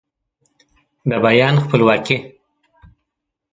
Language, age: Pashto, 30-39